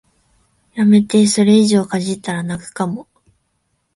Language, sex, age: Japanese, female, 19-29